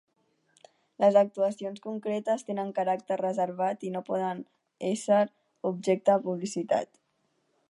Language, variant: Catalan, Central